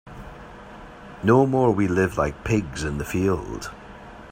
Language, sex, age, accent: English, male, 60-69, Scottish English